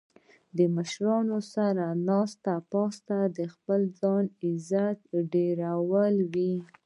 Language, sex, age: Pashto, female, 19-29